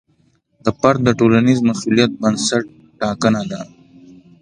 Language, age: Pashto, 19-29